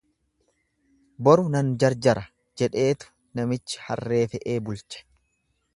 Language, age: Oromo, 30-39